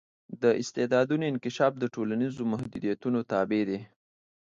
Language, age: Pashto, 19-29